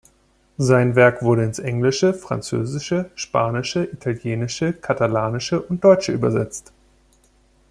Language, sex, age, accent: German, male, 30-39, Deutschland Deutsch